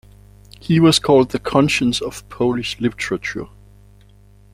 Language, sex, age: English, male, 40-49